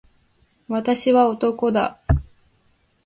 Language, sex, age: Japanese, female, under 19